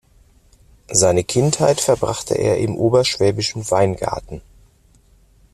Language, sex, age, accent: German, male, 40-49, Deutschland Deutsch